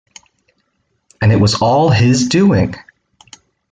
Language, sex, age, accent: English, male, 19-29, United States English